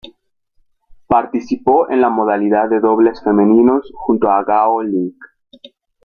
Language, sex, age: Spanish, female, 19-29